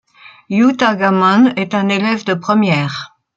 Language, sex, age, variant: French, female, 70-79, Français de métropole